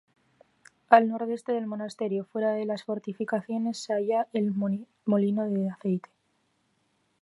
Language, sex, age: Spanish, female, under 19